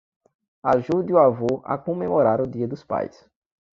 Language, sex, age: Portuguese, male, 19-29